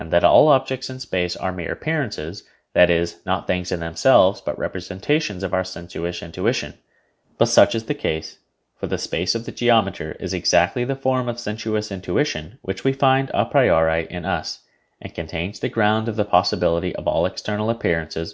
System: none